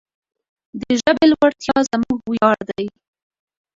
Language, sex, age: Pashto, female, 19-29